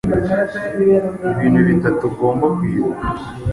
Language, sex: Kinyarwanda, male